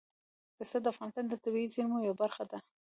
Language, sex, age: Pashto, female, 19-29